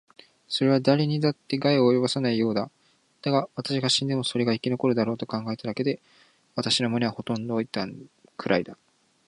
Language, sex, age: Japanese, male, 19-29